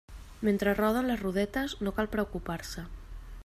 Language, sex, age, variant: Catalan, female, 19-29, Central